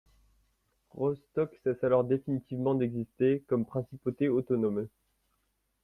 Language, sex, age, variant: French, male, 19-29, Français de métropole